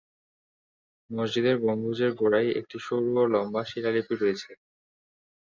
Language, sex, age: Bengali, male, 19-29